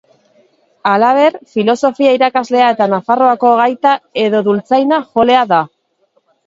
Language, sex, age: Basque, female, 40-49